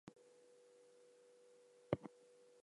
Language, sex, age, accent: English, female, 19-29, Southern African (South Africa, Zimbabwe, Namibia)